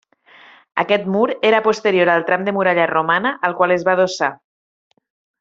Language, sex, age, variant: Catalan, female, 30-39, Nord-Occidental